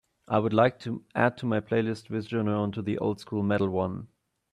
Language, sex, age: English, male, 19-29